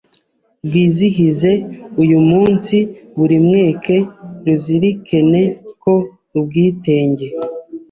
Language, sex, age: Kinyarwanda, male, 30-39